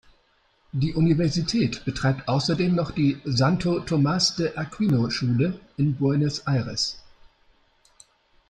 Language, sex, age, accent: German, male, 60-69, Deutschland Deutsch